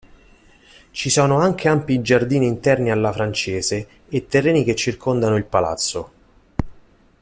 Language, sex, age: Italian, male, 40-49